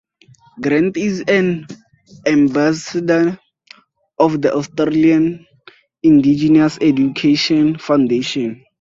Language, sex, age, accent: English, male, under 19, Southern African (South Africa, Zimbabwe, Namibia)